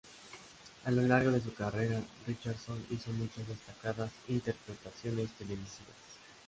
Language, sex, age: Spanish, male, 19-29